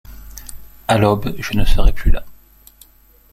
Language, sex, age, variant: French, male, 50-59, Français de métropole